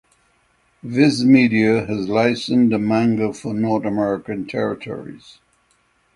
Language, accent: English, United States English